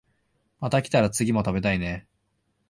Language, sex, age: Japanese, male, 19-29